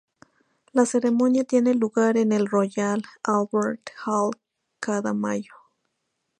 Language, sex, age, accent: Spanish, female, 30-39, México